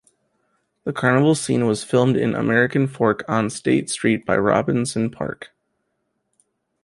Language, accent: English, United States English